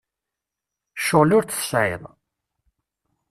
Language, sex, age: Kabyle, male, 30-39